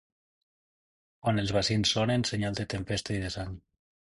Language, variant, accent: Catalan, Nord-Occidental, nord-occidental